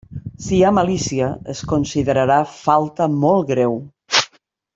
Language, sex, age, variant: Catalan, female, 50-59, Nord-Occidental